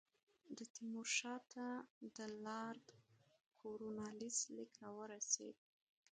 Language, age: Pashto, under 19